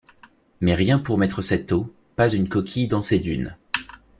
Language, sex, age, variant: French, male, 19-29, Français de métropole